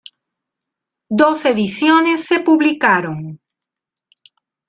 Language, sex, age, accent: Spanish, female, 50-59, Caribe: Cuba, Venezuela, Puerto Rico, República Dominicana, Panamá, Colombia caribeña, México caribeño, Costa del golfo de México